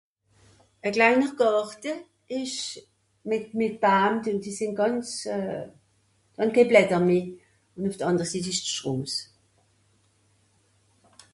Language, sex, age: Swiss German, female, 70-79